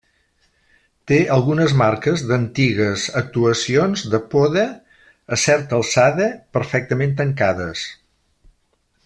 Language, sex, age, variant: Catalan, male, 60-69, Central